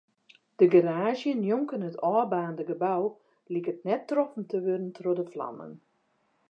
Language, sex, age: Western Frisian, female, 40-49